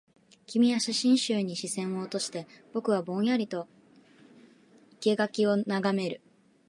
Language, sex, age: Japanese, female, 19-29